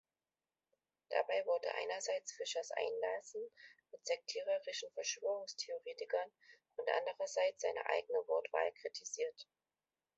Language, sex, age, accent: German, female, 30-39, Deutschland Deutsch